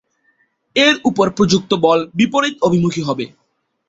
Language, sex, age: Bengali, male, 19-29